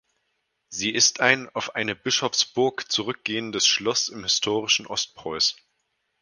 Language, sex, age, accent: German, male, 19-29, Deutschland Deutsch